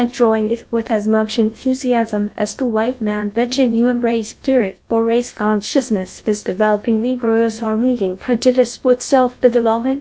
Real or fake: fake